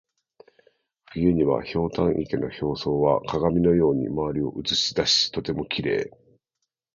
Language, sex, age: Japanese, male, 40-49